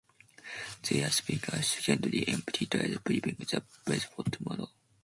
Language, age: English, under 19